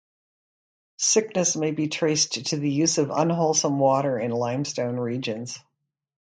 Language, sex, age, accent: English, female, 60-69, United States English